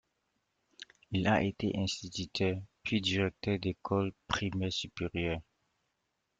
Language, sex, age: French, male, 30-39